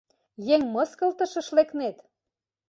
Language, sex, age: Mari, female, 40-49